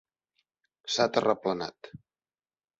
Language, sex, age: Catalan, male, 19-29